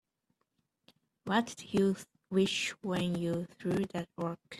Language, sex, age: English, female, 19-29